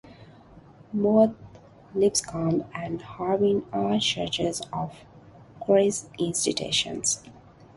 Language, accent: English, India and South Asia (India, Pakistan, Sri Lanka)